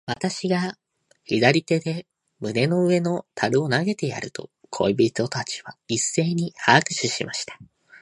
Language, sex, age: Japanese, male, 19-29